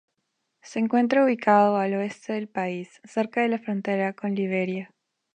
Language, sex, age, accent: Spanish, female, 19-29, Andino-Pacífico: Colombia, Perú, Ecuador, oeste de Bolivia y Venezuela andina